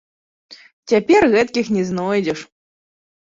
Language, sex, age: Belarusian, female, 19-29